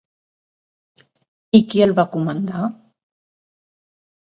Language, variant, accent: Catalan, Central, central